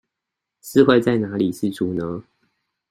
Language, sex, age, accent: Chinese, male, 30-39, 出生地：臺北市